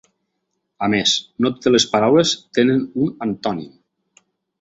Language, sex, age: Catalan, male, 40-49